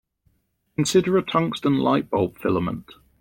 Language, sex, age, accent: English, male, 30-39, England English